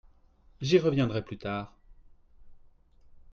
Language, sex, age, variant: French, male, 30-39, Français de métropole